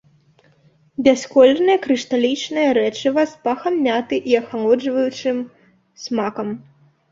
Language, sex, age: Belarusian, female, under 19